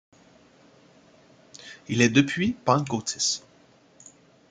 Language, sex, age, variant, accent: French, male, 30-39, Français d'Amérique du Nord, Français du Canada